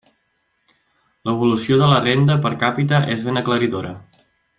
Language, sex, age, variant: Catalan, male, 19-29, Central